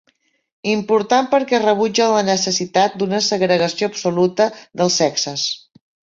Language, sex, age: Catalan, female, 60-69